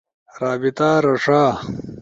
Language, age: Ushojo, 19-29